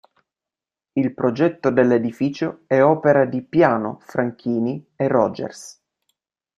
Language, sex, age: Italian, male, 19-29